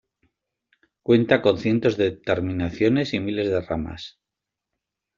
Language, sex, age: Spanish, male, 50-59